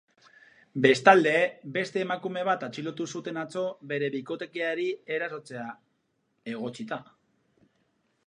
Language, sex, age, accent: Basque, male, 30-39, Mendebalekoa (Araba, Bizkaia, Gipuzkoako mendebaleko herri batzuk)